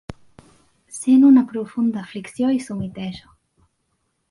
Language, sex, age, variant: Catalan, female, under 19, Central